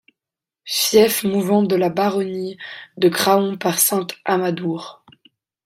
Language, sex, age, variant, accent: French, female, 19-29, Français d'Europe, Français de Suisse